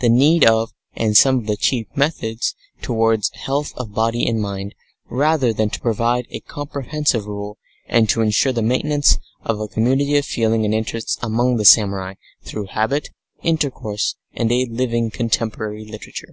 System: none